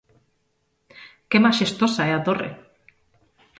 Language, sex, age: Galician, female, 30-39